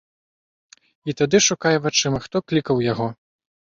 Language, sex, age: Belarusian, male, under 19